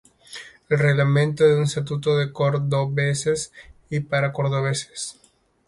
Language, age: Spanish, 19-29